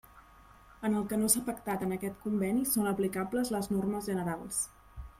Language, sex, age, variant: Catalan, female, 30-39, Central